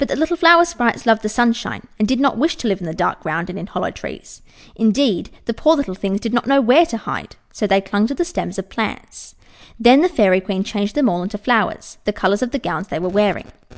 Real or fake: real